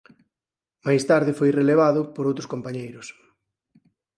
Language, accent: Galician, Normativo (estándar)